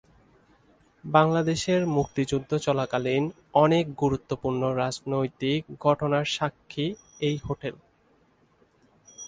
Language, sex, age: Bengali, male, 19-29